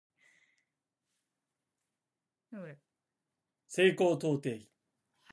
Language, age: Japanese, 19-29